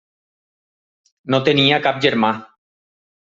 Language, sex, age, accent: Catalan, male, 40-49, valencià